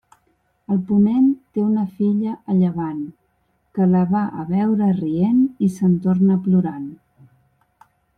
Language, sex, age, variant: Catalan, female, 50-59, Central